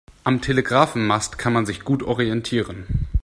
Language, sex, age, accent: German, male, 19-29, Deutschland Deutsch